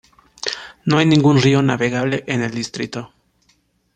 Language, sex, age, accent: Spanish, male, 19-29, México